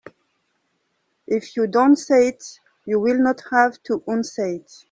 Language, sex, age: English, female, 50-59